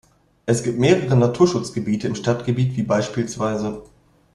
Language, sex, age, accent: German, male, 30-39, Deutschland Deutsch